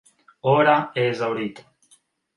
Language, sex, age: Italian, male, 19-29